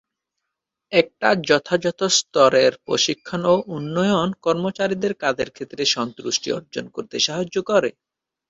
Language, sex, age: Bengali, male, 19-29